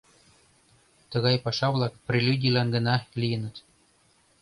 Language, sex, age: Mari, male, 30-39